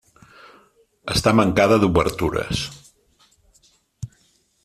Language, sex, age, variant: Catalan, male, 50-59, Central